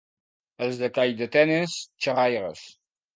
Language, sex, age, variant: Catalan, male, 19-29, Septentrional